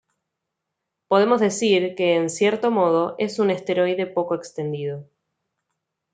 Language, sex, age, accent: Spanish, female, 19-29, Rioplatense: Argentina, Uruguay, este de Bolivia, Paraguay